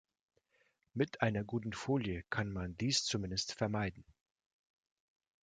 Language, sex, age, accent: German, male, 30-39, Russisch Deutsch